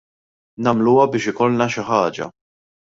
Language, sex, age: Maltese, male, 19-29